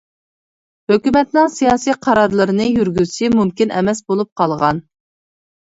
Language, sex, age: Uyghur, female, 30-39